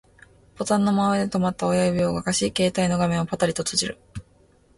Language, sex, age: Japanese, female, 19-29